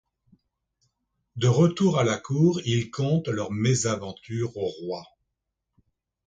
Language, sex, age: French, male, 60-69